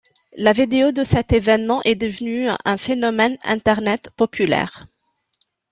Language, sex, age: French, female, 30-39